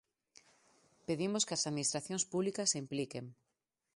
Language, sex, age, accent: Galician, female, 40-49, Normativo (estándar)